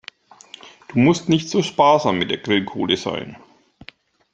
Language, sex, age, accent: German, male, 40-49, Deutschland Deutsch